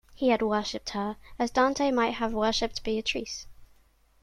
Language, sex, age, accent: English, female, under 19, England English